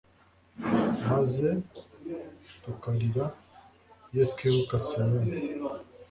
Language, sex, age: Kinyarwanda, male, 19-29